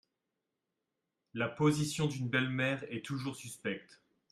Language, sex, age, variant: French, male, 30-39, Français de métropole